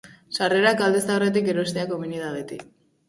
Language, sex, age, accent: Basque, female, under 19, Mendebalekoa (Araba, Bizkaia, Gipuzkoako mendebaleko herri batzuk)